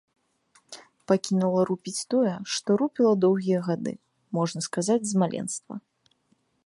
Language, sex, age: Belarusian, female, 19-29